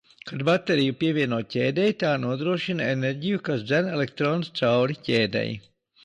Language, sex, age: Latvian, male, 50-59